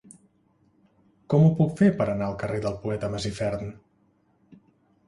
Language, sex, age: Catalan, male, 40-49